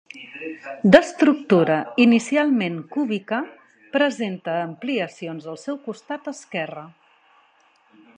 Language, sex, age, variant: Catalan, female, 50-59, Central